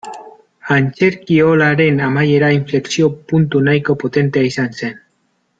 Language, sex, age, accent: Basque, male, 30-39, Mendebalekoa (Araba, Bizkaia, Gipuzkoako mendebaleko herri batzuk)